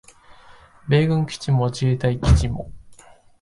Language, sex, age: Japanese, male, 19-29